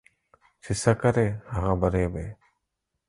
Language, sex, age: Pashto, male, 40-49